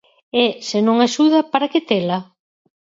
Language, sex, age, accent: Galician, female, 50-59, Central (gheada)